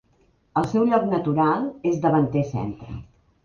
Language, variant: Catalan, Central